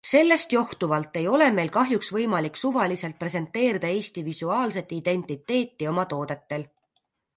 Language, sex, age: Estonian, female, 30-39